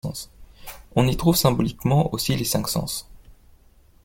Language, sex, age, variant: French, male, 19-29, Français de métropole